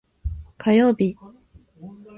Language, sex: Japanese, female